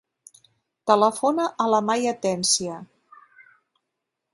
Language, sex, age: Catalan, female, 60-69